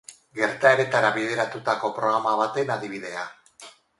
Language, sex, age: Basque, female, 50-59